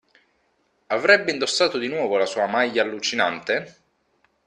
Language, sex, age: Italian, male, 30-39